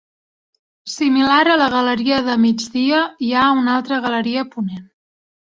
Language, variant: Catalan, Central